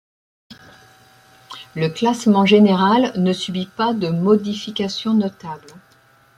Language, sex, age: French, female, 60-69